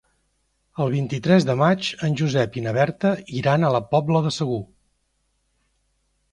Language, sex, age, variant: Catalan, male, 50-59, Central